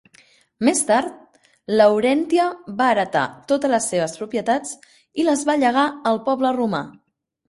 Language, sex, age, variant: Catalan, female, 19-29, Central